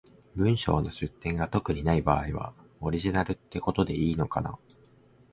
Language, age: Japanese, 19-29